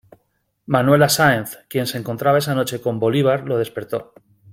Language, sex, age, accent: Spanish, male, 40-49, España: Centro-Sur peninsular (Madrid, Toledo, Castilla-La Mancha)